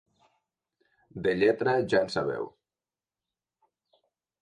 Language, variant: Catalan, Central